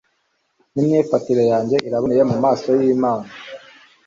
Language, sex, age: Kinyarwanda, male, 19-29